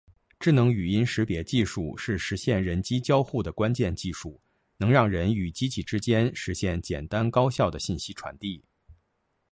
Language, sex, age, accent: Chinese, male, 40-49, 出生地：北京市